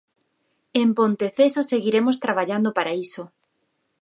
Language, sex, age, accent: Galician, female, 30-39, Normativo (estándar)